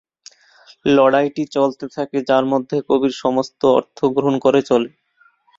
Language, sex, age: Bengali, male, 19-29